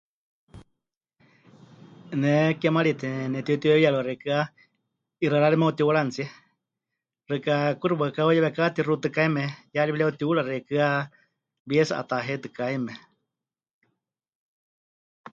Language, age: Huichol, 50-59